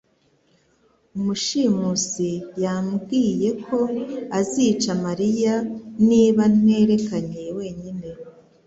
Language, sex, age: Kinyarwanda, female, 40-49